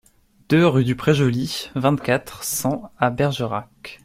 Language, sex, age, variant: French, male, 19-29, Français de métropole